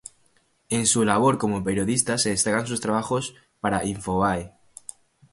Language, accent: Spanish, España: Centro-Sur peninsular (Madrid, Toledo, Castilla-La Mancha)